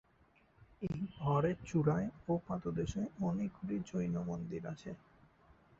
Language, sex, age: Bengali, male, 19-29